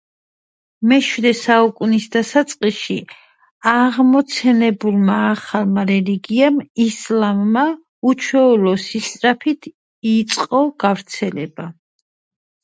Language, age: Georgian, 40-49